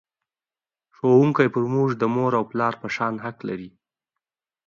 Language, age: Pashto, under 19